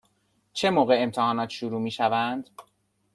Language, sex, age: Persian, male, 19-29